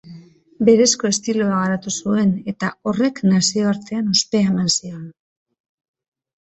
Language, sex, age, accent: Basque, female, 40-49, Mendebalekoa (Araba, Bizkaia, Gipuzkoako mendebaleko herri batzuk)